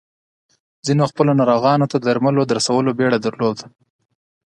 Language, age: Pashto, 19-29